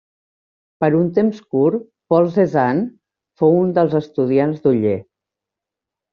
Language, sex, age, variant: Catalan, female, 50-59, Central